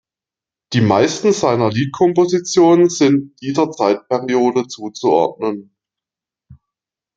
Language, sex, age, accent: German, male, 30-39, Deutschland Deutsch